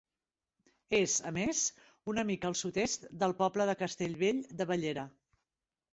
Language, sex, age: Catalan, female, 50-59